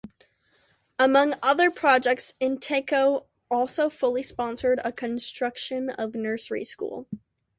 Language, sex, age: English, female, under 19